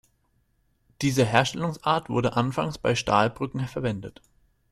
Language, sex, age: German, male, 19-29